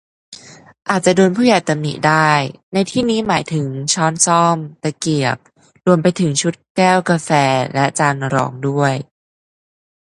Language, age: Thai, 19-29